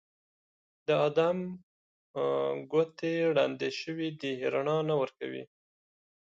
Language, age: Pashto, 30-39